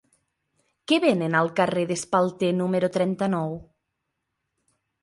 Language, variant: Catalan, Central